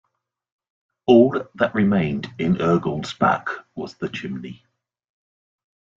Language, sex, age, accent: English, male, 50-59, England English